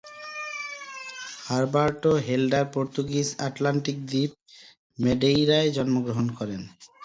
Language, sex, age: Bengali, male, 30-39